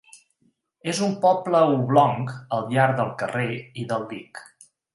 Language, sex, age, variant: Catalan, male, 40-49, Central